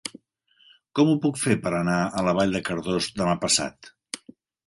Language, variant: Catalan, Central